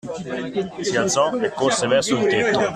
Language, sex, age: Italian, male, 30-39